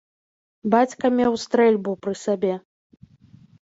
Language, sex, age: Belarusian, female, 19-29